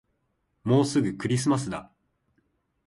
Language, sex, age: Japanese, male, 19-29